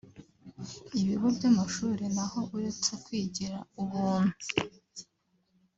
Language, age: Kinyarwanda, 19-29